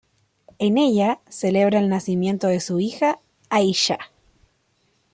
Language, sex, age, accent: Spanish, female, under 19, Chileno: Chile, Cuyo